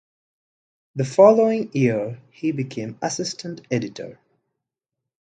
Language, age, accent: English, 19-29, India and South Asia (India, Pakistan, Sri Lanka)